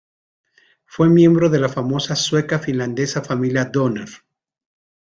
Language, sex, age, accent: Spanish, male, 50-59, México